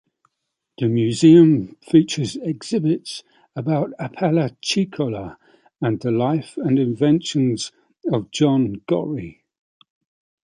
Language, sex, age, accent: English, male, 40-49, England English